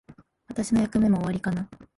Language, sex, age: Japanese, female, 19-29